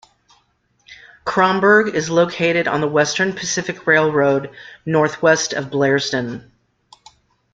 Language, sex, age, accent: English, female, 50-59, United States English